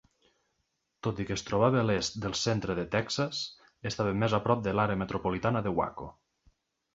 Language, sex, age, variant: Catalan, male, 19-29, Nord-Occidental